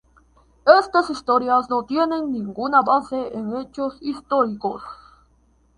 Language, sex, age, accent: Spanish, male, under 19, Andino-Pacífico: Colombia, Perú, Ecuador, oeste de Bolivia y Venezuela andina